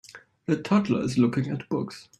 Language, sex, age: English, male, 19-29